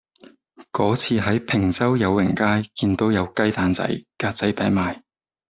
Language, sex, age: Cantonese, male, 19-29